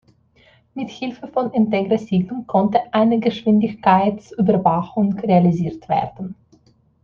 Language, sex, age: German, female, 19-29